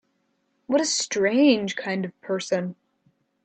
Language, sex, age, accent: English, female, under 19, United States English